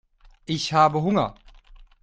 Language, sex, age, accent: German, male, 30-39, Deutschland Deutsch